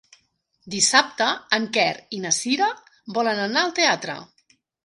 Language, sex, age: Catalan, female, 40-49